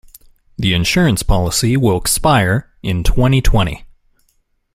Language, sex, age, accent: English, male, 19-29, United States English